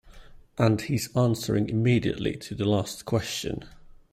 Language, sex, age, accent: English, male, 40-49, England English